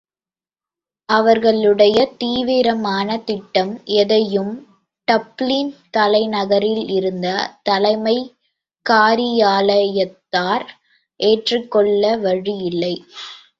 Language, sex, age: Tamil, female, under 19